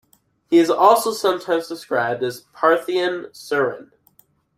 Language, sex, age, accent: English, male, under 19, United States English